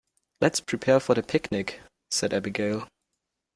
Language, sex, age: English, male, under 19